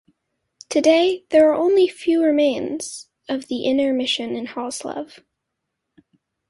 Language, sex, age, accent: English, female, under 19, United States English